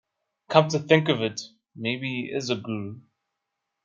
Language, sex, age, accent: English, male, 30-39, Southern African (South Africa, Zimbabwe, Namibia)